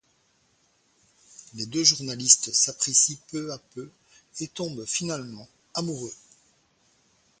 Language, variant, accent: French, Français d'Europe, Français de Belgique